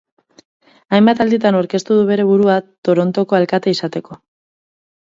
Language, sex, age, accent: Basque, female, 19-29, Mendebalekoa (Araba, Bizkaia, Gipuzkoako mendebaleko herri batzuk)